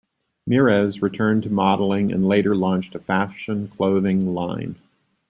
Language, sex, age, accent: English, male, 60-69, United States English